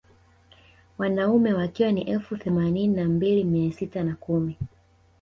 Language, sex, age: Swahili, female, 19-29